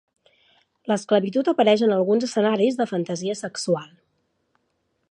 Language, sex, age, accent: Catalan, female, 30-39, central; nord-occidental